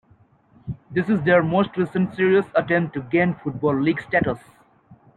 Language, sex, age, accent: English, male, 19-29, England English